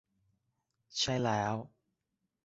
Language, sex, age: Thai, male, 30-39